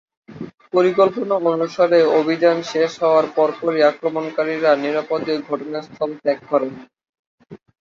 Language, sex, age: Bengali, male, 19-29